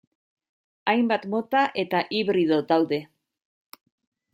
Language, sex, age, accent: Basque, female, 40-49, Mendebalekoa (Araba, Bizkaia, Gipuzkoako mendebaleko herri batzuk)